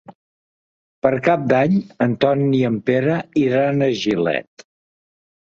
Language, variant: Catalan, Central